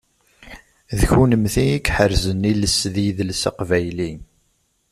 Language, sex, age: Kabyle, male, 30-39